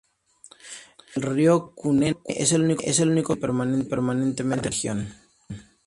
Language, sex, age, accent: Spanish, male, 19-29, México